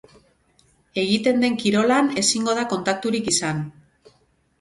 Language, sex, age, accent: Basque, female, 40-49, Mendebalekoa (Araba, Bizkaia, Gipuzkoako mendebaleko herri batzuk)